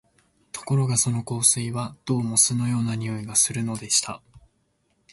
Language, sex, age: Japanese, male, 19-29